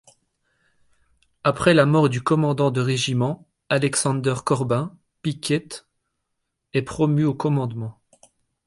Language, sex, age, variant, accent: French, male, 30-39, Français d'Europe, Français de Belgique